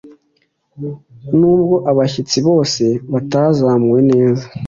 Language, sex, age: Kinyarwanda, male, 19-29